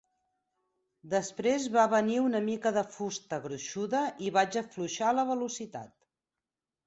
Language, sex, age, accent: Catalan, female, 40-49, gironí